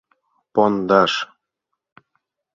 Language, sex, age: Mari, male, 40-49